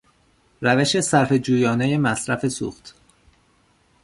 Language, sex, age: Persian, male, 19-29